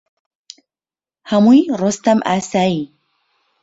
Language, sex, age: Central Kurdish, female, 30-39